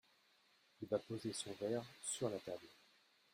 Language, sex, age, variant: French, male, 30-39, Français de métropole